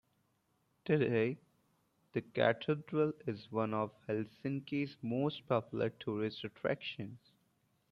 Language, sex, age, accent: English, male, 19-29, India and South Asia (India, Pakistan, Sri Lanka)